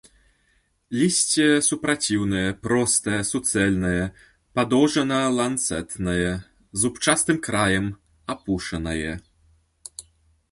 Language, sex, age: Belarusian, male, 19-29